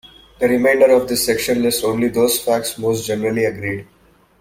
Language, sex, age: English, male, 19-29